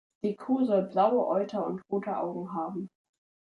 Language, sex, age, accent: German, male, under 19, Deutschland Deutsch